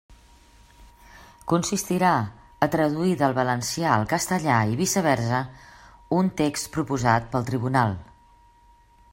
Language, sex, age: Catalan, female, 50-59